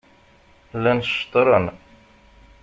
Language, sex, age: Kabyle, male, 40-49